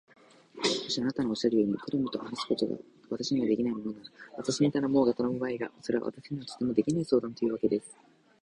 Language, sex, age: Japanese, male, under 19